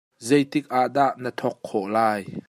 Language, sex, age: Hakha Chin, male, 30-39